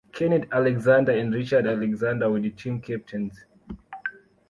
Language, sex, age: English, male, 19-29